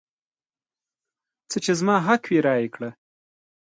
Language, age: Pashto, 19-29